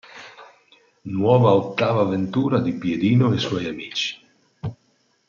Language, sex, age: Italian, male, 50-59